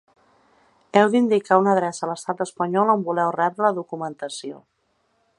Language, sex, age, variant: Catalan, female, 40-49, Central